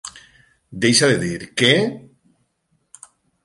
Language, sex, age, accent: Catalan, male, 40-49, valencià